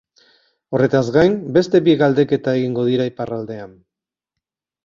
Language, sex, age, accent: Basque, male, 50-59, Mendebalekoa (Araba, Bizkaia, Gipuzkoako mendebaleko herri batzuk)